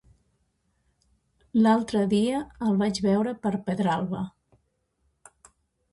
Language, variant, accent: Catalan, Central, central